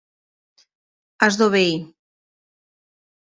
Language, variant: Catalan, Nord-Occidental